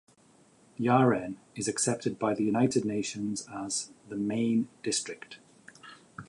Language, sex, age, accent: English, male, 40-49, England English